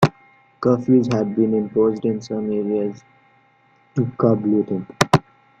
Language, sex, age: English, male, 19-29